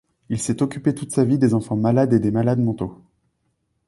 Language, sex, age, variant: French, male, 19-29, Français de métropole